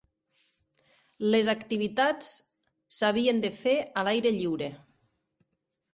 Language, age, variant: Catalan, 30-39, Nord-Occidental